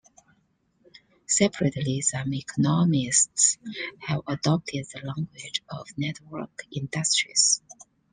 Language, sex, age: English, female, 30-39